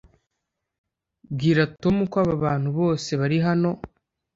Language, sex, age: Kinyarwanda, male, under 19